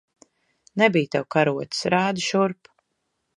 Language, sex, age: Latvian, female, 40-49